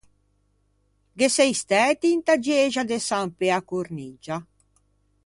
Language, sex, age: Ligurian, female, 60-69